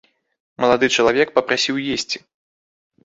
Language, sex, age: Belarusian, male, 19-29